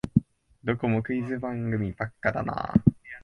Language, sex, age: Japanese, male, 19-29